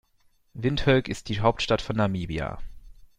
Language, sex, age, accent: German, male, 19-29, Deutschland Deutsch